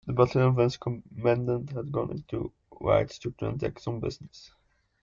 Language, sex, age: English, male, under 19